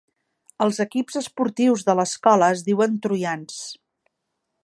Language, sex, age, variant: Catalan, female, 50-59, Central